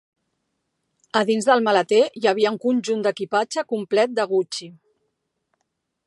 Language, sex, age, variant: Catalan, female, 50-59, Central